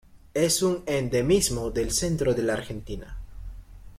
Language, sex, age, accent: Spanish, male, under 19, Andino-Pacífico: Colombia, Perú, Ecuador, oeste de Bolivia y Venezuela andina